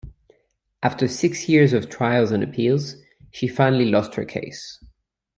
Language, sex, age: English, male, 30-39